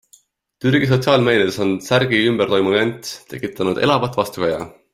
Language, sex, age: Estonian, male, 19-29